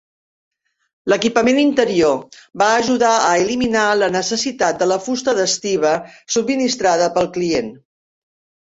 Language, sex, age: Catalan, female, 60-69